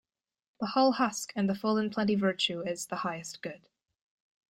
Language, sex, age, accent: English, female, under 19, England English